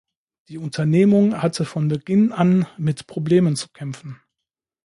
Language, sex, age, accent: German, male, 40-49, Deutschland Deutsch